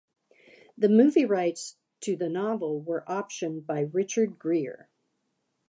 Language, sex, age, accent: English, female, 50-59, United States English